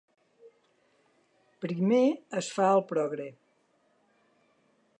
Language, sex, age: Catalan, female, 60-69